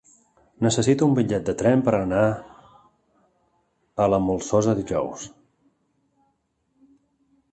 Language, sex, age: Catalan, male, 40-49